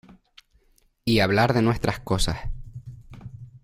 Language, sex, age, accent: Spanish, male, 19-29, España: Islas Canarias